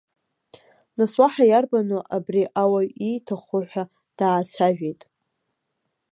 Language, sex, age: Abkhazian, female, 19-29